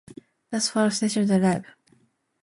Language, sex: English, female